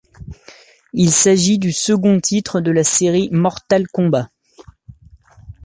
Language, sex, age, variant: French, male, 30-39, Français de métropole